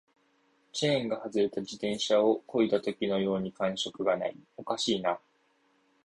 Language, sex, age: Japanese, male, 19-29